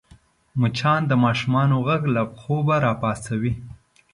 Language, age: Pashto, 19-29